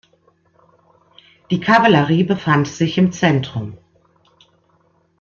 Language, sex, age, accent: German, female, 40-49, Deutschland Deutsch